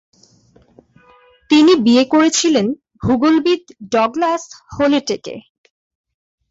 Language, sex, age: Bengali, female, under 19